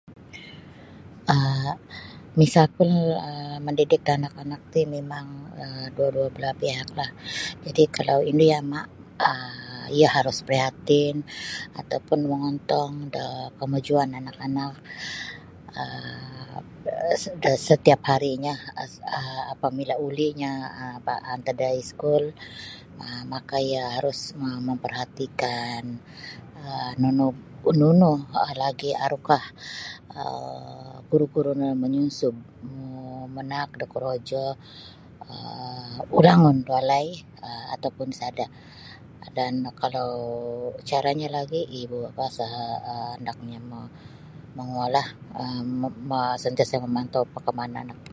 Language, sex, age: Sabah Bisaya, female, 50-59